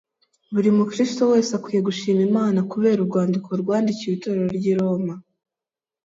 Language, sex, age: Kinyarwanda, female, 19-29